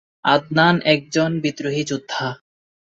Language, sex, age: Bengali, male, 19-29